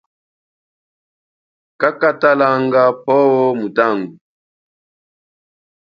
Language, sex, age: Chokwe, male, 40-49